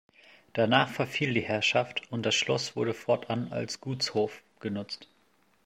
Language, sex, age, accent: German, male, 19-29, Deutschland Deutsch